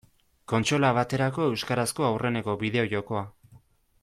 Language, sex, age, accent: Basque, male, 19-29, Erdialdekoa edo Nafarra (Gipuzkoa, Nafarroa)